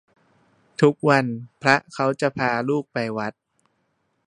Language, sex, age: Thai, male, 30-39